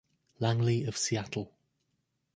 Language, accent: English, England English